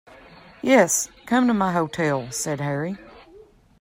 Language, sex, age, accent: English, female, 50-59, United States English